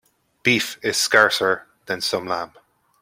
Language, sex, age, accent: English, male, 19-29, Irish English